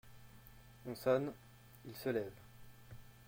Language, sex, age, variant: French, male, 19-29, Français de métropole